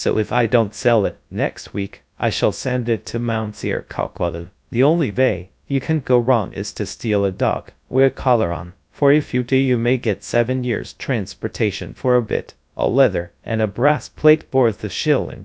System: TTS, GradTTS